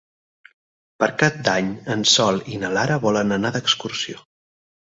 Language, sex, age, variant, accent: Catalan, male, 30-39, Central, Barcelona